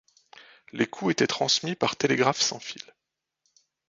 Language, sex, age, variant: French, male, 50-59, Français de métropole